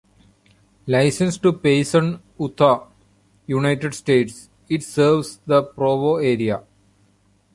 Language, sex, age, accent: English, male, 40-49, India and South Asia (India, Pakistan, Sri Lanka)